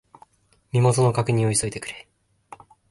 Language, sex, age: Japanese, male, 19-29